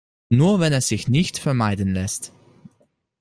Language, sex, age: German, male, 19-29